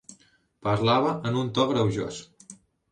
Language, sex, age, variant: Catalan, male, under 19, Central